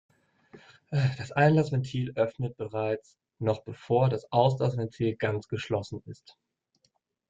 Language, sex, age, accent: German, male, 19-29, Deutschland Deutsch